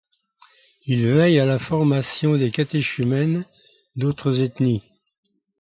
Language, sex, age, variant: French, male, 80-89, Français de métropole